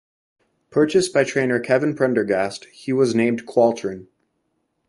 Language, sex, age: English, male, 19-29